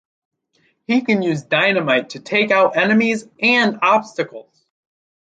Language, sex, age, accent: English, male, under 19, United States English